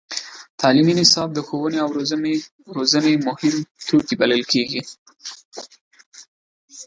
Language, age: Pashto, 19-29